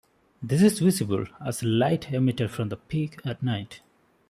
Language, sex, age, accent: English, male, 19-29, India and South Asia (India, Pakistan, Sri Lanka)